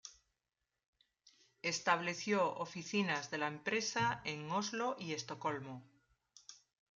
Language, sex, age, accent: Spanish, female, 50-59, España: Norte peninsular (Asturias, Castilla y León, Cantabria, País Vasco, Navarra, Aragón, La Rioja, Guadalajara, Cuenca)